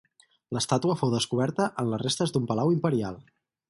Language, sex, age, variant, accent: Catalan, male, 19-29, Central, central